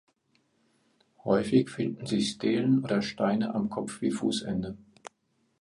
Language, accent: German, Deutschland Deutsch